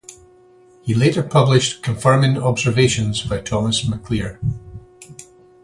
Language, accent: English, Scottish English